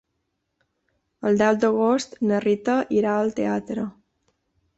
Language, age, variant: Catalan, 30-39, Balear